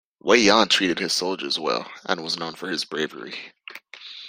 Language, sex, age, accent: English, male, 19-29, United States English